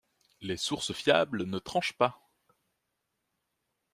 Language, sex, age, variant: French, male, 19-29, Français de métropole